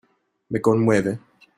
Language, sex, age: Spanish, male, under 19